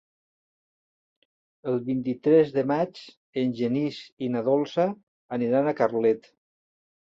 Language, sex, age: Catalan, male, 50-59